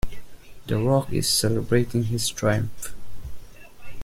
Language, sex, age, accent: English, male, 19-29, India and South Asia (India, Pakistan, Sri Lanka)